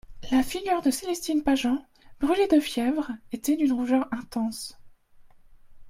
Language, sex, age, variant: French, female, 19-29, Français de métropole